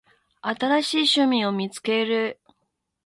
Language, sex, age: Japanese, female, 40-49